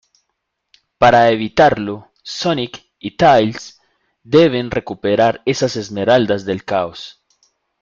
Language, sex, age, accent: Spanish, male, 30-39, Andino-Pacífico: Colombia, Perú, Ecuador, oeste de Bolivia y Venezuela andina